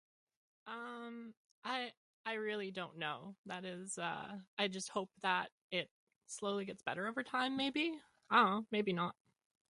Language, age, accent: English, 19-29, United States English